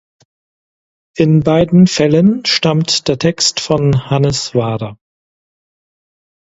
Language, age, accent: German, 40-49, Deutschland Deutsch